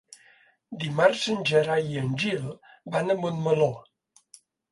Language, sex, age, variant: Catalan, male, 70-79, Central